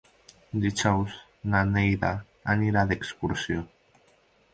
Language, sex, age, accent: Catalan, male, 19-29, valencià